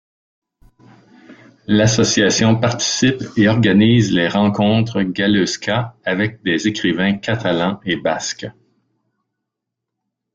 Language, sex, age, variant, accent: French, male, 50-59, Français d'Amérique du Nord, Français du Canada